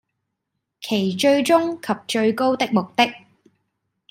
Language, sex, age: Cantonese, female, 19-29